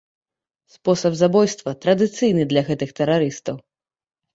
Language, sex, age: Belarusian, female, 30-39